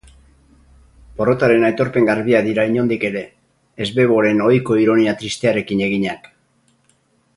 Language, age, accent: Basque, 60-69, Erdialdekoa edo Nafarra (Gipuzkoa, Nafarroa)